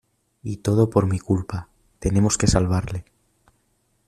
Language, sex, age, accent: Spanish, male, under 19, España: Centro-Sur peninsular (Madrid, Toledo, Castilla-La Mancha)